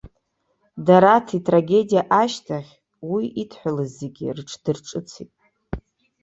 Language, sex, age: Abkhazian, female, 30-39